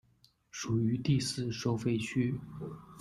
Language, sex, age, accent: Chinese, male, 19-29, 出生地：黑龙江省